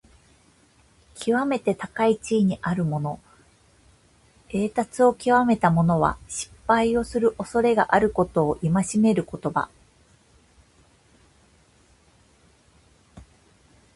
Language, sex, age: Japanese, female, 30-39